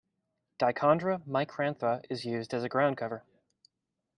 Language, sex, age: English, male, 19-29